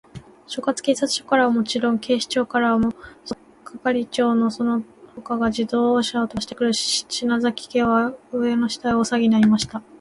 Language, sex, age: Japanese, female, 19-29